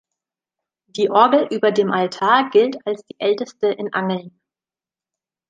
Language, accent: German, Deutschland Deutsch